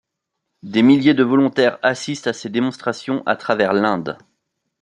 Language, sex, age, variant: French, male, 30-39, Français de métropole